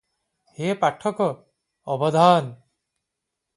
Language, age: Odia, 40-49